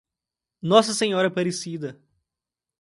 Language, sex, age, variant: Portuguese, male, 30-39, Portuguese (Brasil)